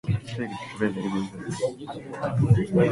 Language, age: Cantonese, 19-29